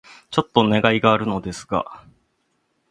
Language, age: Japanese, 19-29